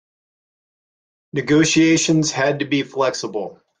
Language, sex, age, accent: English, male, 40-49, United States English